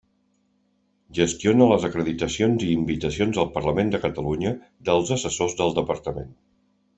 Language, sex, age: Catalan, male, 50-59